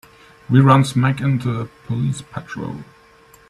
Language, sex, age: English, male, 40-49